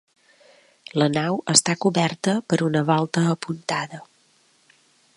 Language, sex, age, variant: Catalan, female, 40-49, Balear